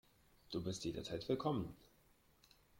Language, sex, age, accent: German, male, 19-29, Deutschland Deutsch